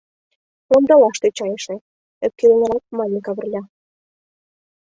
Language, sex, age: Mari, female, 19-29